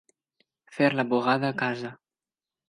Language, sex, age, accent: Catalan, male, 19-29, valencià